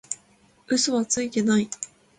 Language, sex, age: Japanese, female, 19-29